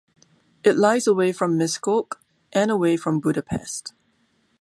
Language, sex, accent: English, female, Singaporean English